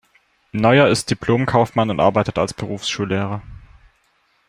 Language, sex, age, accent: German, male, under 19, Deutschland Deutsch